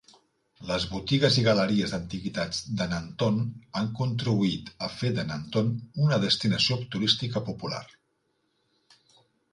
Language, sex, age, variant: Catalan, male, 40-49, Central